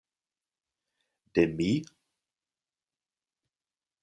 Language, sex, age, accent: Esperanto, male, 50-59, Internacia